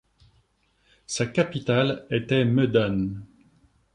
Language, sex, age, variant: French, male, 60-69, Français de métropole